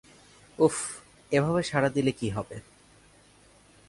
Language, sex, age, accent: Bengali, male, 19-29, শুদ্ধ